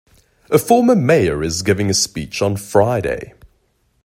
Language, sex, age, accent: English, male, 30-39, Southern African (South Africa, Zimbabwe, Namibia)